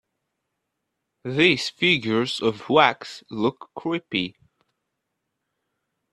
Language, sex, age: English, male, under 19